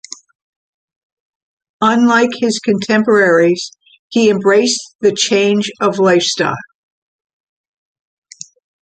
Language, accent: English, United States English